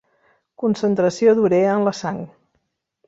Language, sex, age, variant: Catalan, female, 40-49, Central